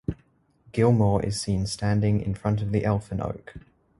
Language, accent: English, Australian English